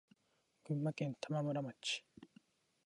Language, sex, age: Japanese, male, 19-29